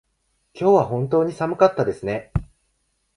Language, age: Japanese, 19-29